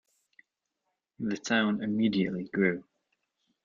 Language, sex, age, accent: English, male, 19-29, England English